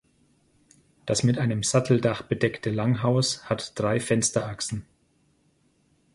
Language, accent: German, Deutschland Deutsch